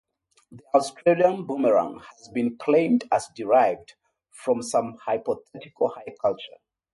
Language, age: English, 40-49